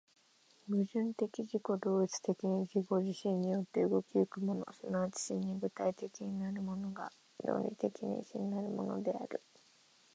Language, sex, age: Japanese, female, 19-29